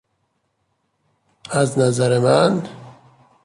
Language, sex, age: Persian, male, 30-39